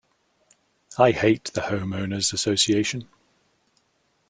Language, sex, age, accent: English, male, 40-49, England English